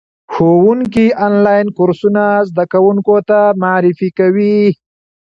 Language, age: Pashto, 40-49